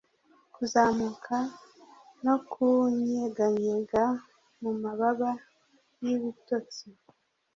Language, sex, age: Kinyarwanda, female, 30-39